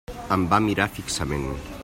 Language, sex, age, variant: Catalan, male, 40-49, Central